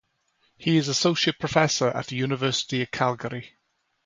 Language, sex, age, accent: English, male, 30-39, Welsh English